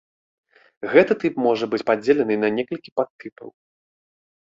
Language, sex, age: Belarusian, male, 19-29